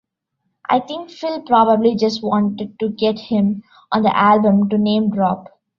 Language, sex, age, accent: English, female, 19-29, India and South Asia (India, Pakistan, Sri Lanka)